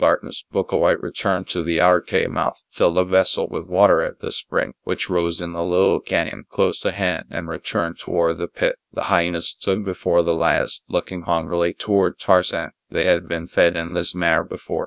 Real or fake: fake